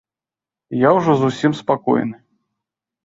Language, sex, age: Belarusian, male, 30-39